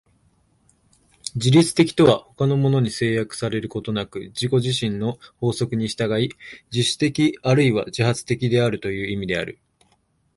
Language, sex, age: Japanese, male, 19-29